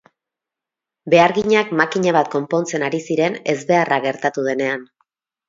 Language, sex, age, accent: Basque, female, 30-39, Mendebalekoa (Araba, Bizkaia, Gipuzkoako mendebaleko herri batzuk)